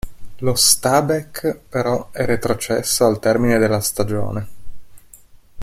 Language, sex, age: Italian, male, 30-39